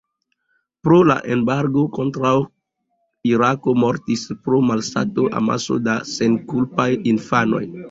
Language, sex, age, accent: Esperanto, male, 30-39, Internacia